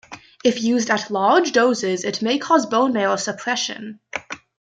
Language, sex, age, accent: English, female, under 19, Canadian English